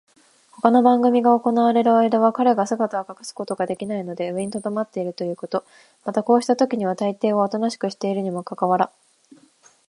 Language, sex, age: Japanese, female, 19-29